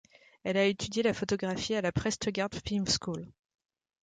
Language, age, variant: French, 30-39, Français de métropole